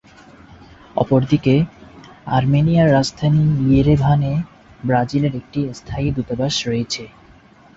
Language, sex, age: Bengali, male, 19-29